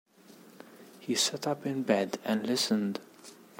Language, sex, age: English, male, 19-29